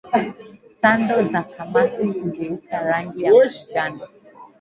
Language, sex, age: Swahili, female, 19-29